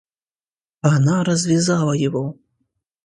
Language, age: Russian, 30-39